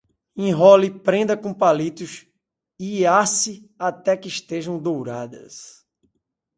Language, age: Portuguese, 40-49